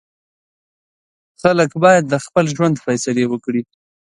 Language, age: Pashto, 30-39